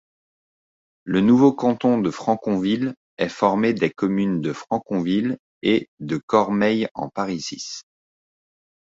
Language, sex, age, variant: French, male, 30-39, Français de métropole